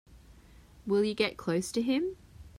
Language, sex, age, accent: English, female, 19-29, Australian English